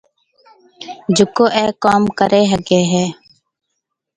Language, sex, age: Marwari (Pakistan), female, 19-29